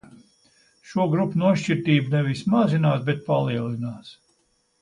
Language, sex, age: Latvian, male, 70-79